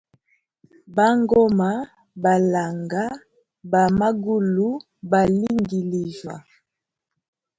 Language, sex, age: Hemba, female, 30-39